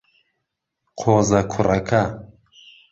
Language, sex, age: Central Kurdish, male, 40-49